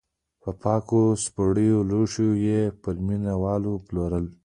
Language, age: Pashto, under 19